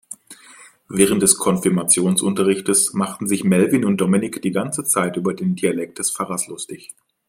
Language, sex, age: German, male, 19-29